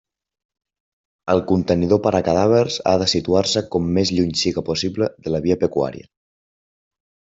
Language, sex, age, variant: Catalan, male, 19-29, Central